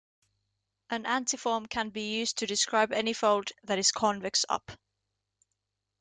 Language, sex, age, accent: English, female, 19-29, England English